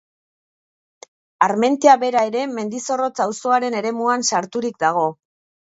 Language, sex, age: Basque, female, 50-59